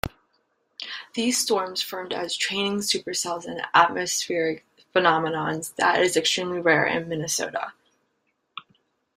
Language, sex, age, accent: English, female, 19-29, United States English